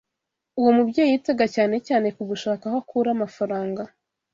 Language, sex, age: Kinyarwanda, female, 30-39